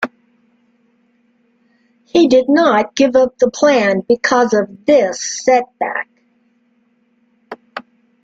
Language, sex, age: English, female, 60-69